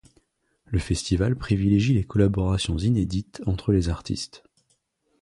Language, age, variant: French, 30-39, Français de métropole